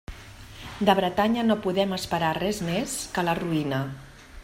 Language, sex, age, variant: Catalan, female, 50-59, Central